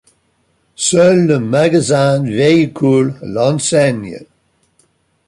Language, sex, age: French, male, 60-69